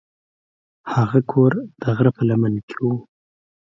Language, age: Pashto, 19-29